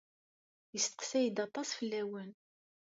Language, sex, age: Kabyle, female, 30-39